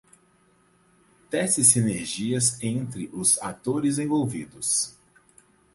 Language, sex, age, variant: Portuguese, male, 30-39, Portuguese (Brasil)